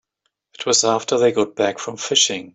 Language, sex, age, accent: English, male, 50-59, United States English